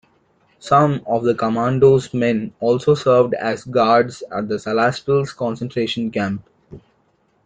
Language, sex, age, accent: English, male, 19-29, India and South Asia (India, Pakistan, Sri Lanka)